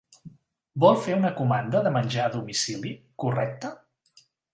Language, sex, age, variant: Catalan, male, 40-49, Central